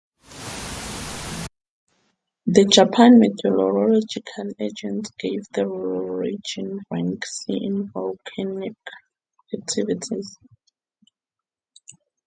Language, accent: English, Southern African (South Africa, Zimbabwe, Namibia)